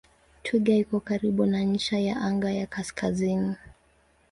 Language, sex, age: Swahili, female, 19-29